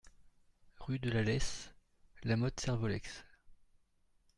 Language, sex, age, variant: French, male, 40-49, Français de métropole